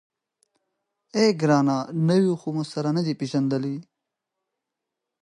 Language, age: Pashto, 19-29